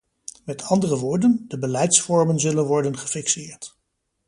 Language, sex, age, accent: Dutch, male, 50-59, Nederlands Nederlands